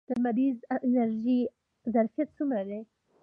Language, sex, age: Pashto, female, under 19